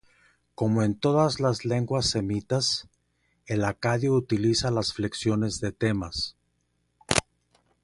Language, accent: Spanish, México